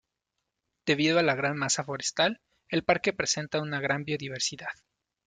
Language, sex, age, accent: Spanish, male, 30-39, México